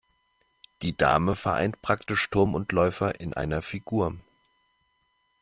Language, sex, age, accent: German, male, 40-49, Deutschland Deutsch